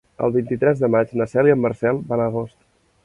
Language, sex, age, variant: Catalan, male, 19-29, Central